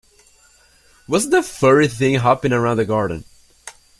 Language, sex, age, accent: English, male, under 19, United States English